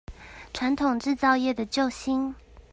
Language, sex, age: Chinese, female, 30-39